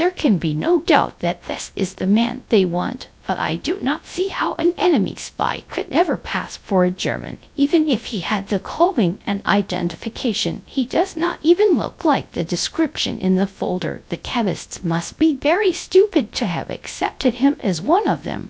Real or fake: fake